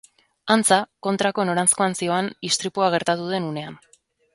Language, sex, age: Basque, female, 30-39